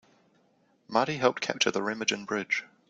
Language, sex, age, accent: English, male, 19-29, New Zealand English